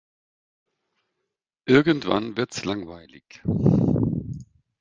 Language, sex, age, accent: German, male, 50-59, Deutschland Deutsch